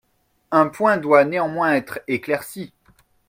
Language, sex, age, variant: French, male, 30-39, Français de métropole